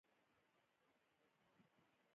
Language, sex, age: Pashto, female, 19-29